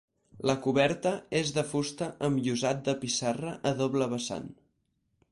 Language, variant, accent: Catalan, Central, central